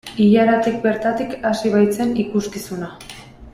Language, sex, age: Basque, female, 19-29